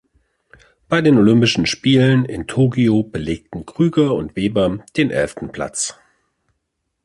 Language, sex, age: German, male, 40-49